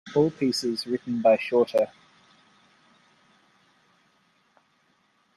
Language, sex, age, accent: English, male, 19-29, Australian English